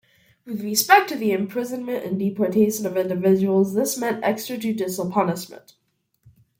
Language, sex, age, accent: English, male, under 19, United States English